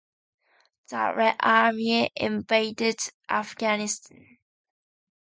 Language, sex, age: English, female, 19-29